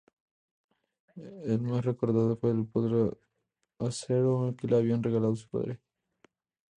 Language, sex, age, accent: Spanish, male, 19-29, México